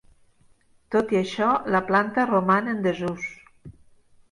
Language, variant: Catalan, Nord-Occidental